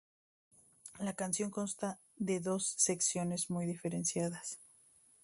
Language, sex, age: Spanish, female, 30-39